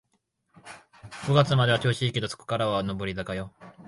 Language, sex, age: Japanese, male, 19-29